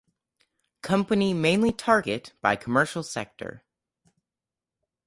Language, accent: English, United States English